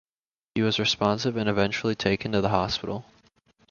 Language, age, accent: English, under 19, United States English